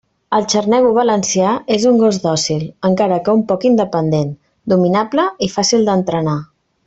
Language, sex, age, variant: Catalan, female, 30-39, Central